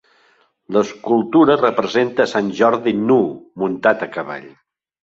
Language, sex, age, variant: Catalan, male, 60-69, Central